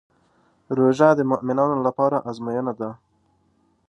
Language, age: Pashto, 19-29